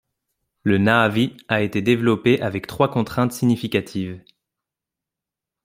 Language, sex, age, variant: French, male, 19-29, Français de métropole